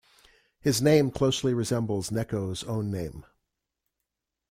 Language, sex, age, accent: English, male, 70-79, United States English